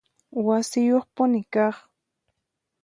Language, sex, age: Puno Quechua, female, 19-29